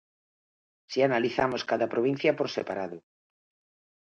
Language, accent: Spanish, España: Norte peninsular (Asturias, Castilla y León, Cantabria, País Vasco, Navarra, Aragón, La Rioja, Guadalajara, Cuenca)